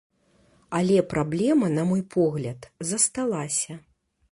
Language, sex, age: Belarusian, female, 40-49